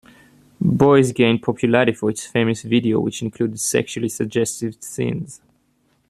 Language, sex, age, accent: English, male, 19-29, United States English